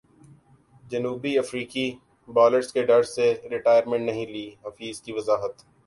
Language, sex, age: Urdu, male, 19-29